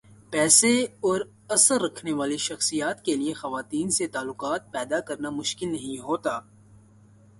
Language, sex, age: Urdu, male, 19-29